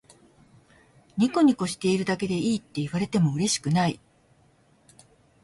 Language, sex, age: Japanese, female, 60-69